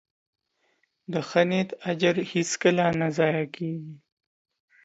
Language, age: Pashto, 30-39